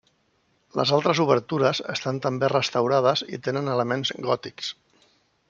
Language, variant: Catalan, Central